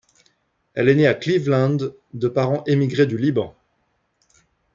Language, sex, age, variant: French, male, 19-29, Français de métropole